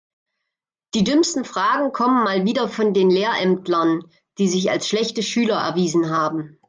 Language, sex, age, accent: German, female, 40-49, Deutschland Deutsch